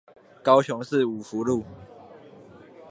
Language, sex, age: Chinese, male, under 19